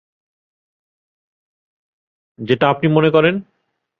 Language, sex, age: Bengali, male, 30-39